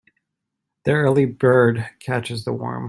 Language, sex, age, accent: English, male, 30-39, United States English